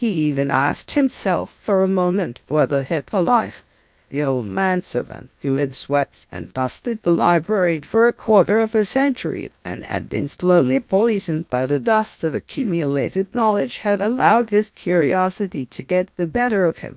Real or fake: fake